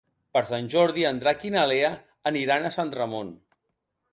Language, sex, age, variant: Catalan, male, 50-59, Balear